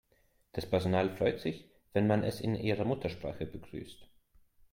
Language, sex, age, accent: German, male, 19-29, Österreichisches Deutsch